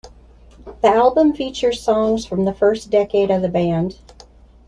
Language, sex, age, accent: English, female, 40-49, United States English